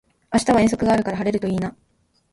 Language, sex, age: Japanese, female, 19-29